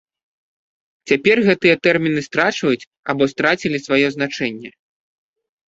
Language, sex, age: Belarusian, male, 30-39